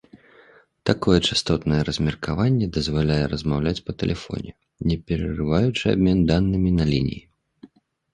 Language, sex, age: Belarusian, male, 30-39